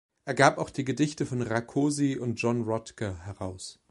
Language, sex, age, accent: German, male, 19-29, Deutschland Deutsch